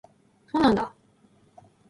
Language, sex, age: Japanese, female, 19-29